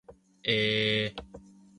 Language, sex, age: Japanese, male, 19-29